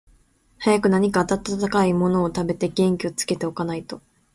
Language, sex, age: Japanese, female, 19-29